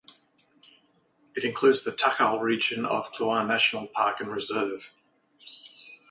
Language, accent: English, Australian English